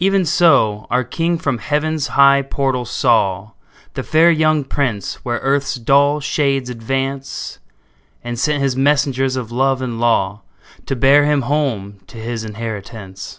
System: none